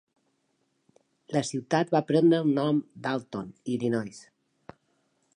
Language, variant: Catalan, Balear